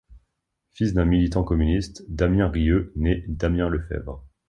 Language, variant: French, Français de métropole